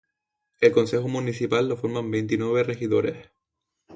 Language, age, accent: Spanish, 19-29, España: Islas Canarias